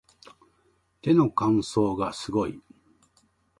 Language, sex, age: Japanese, male, 50-59